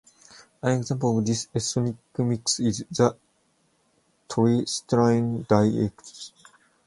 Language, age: English, 19-29